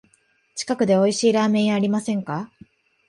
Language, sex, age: Japanese, female, 19-29